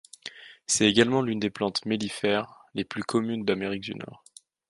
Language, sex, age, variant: French, male, 19-29, Français de métropole